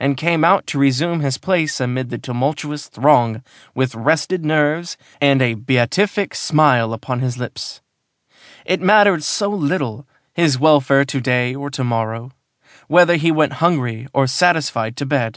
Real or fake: real